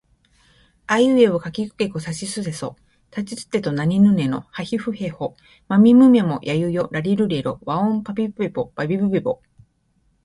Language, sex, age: Japanese, female, 50-59